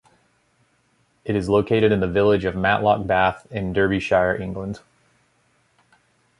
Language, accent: English, United States English